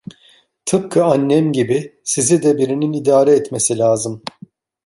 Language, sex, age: Turkish, male, 50-59